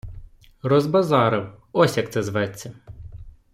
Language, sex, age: Ukrainian, male, 19-29